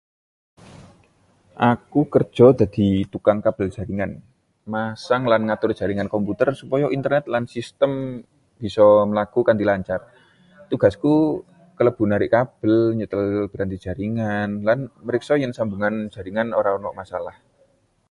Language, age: Javanese, 30-39